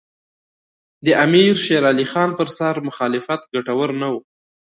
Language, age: Pashto, 19-29